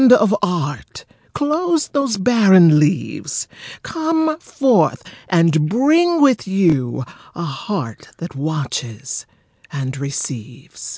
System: none